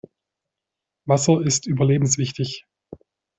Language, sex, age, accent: German, male, 30-39, Deutschland Deutsch